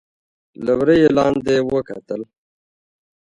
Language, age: Pashto, 30-39